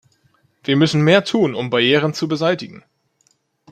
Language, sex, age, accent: German, male, 19-29, Deutschland Deutsch